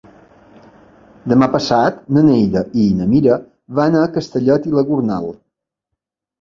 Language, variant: Catalan, Balear